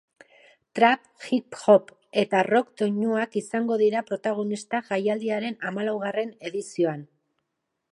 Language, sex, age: Basque, female, 40-49